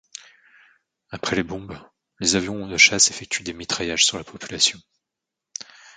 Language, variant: French, Français de métropole